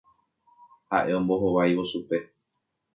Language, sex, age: Guarani, male, 19-29